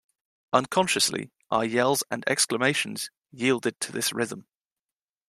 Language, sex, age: English, male, 19-29